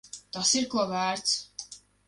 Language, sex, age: Latvian, male, under 19